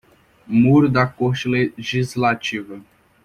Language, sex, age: Portuguese, male, under 19